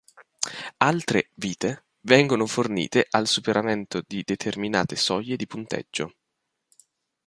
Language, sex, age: Italian, male, 19-29